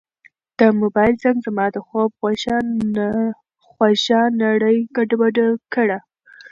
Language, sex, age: Pashto, female, 19-29